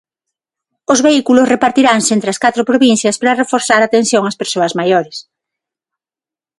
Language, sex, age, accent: Galician, female, 40-49, Atlántico (seseo e gheada); Neofalante